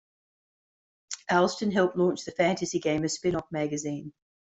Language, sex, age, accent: English, female, 50-59, Australian English